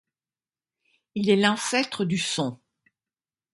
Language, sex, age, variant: French, female, 70-79, Français de métropole